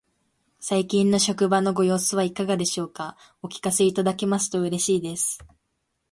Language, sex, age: Japanese, female, under 19